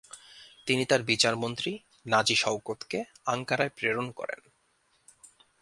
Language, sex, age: Bengali, male, 19-29